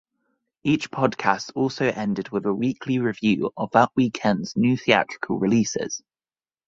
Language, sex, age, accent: English, male, 19-29, England English